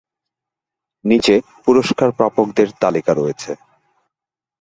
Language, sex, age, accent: Bengali, male, 40-49, Bangladeshi